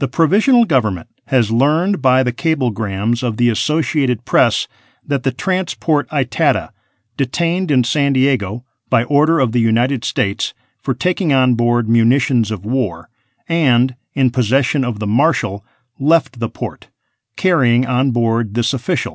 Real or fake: real